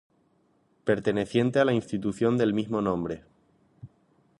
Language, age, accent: Spanish, 19-29, España: Islas Canarias